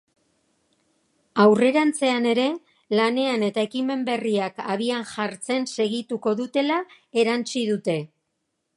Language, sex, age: Basque, female, 60-69